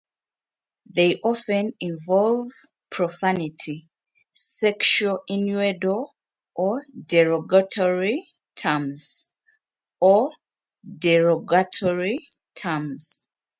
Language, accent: English, United States English